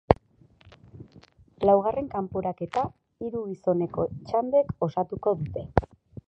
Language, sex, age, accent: Basque, female, 30-39, Erdialdekoa edo Nafarra (Gipuzkoa, Nafarroa)